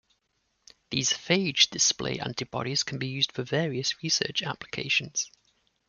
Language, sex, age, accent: English, male, 30-39, England English